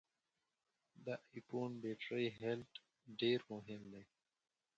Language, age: Pashto, 19-29